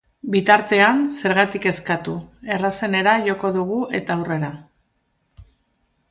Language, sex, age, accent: Basque, female, 50-59, Mendebalekoa (Araba, Bizkaia, Gipuzkoako mendebaleko herri batzuk)